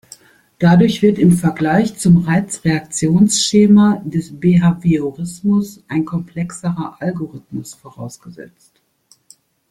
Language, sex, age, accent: German, female, 50-59, Deutschland Deutsch